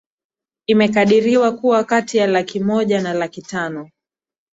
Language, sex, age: Swahili, female, 19-29